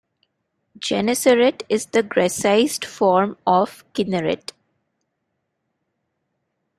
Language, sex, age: English, female, 19-29